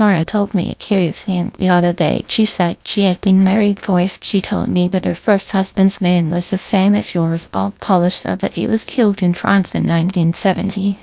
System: TTS, GlowTTS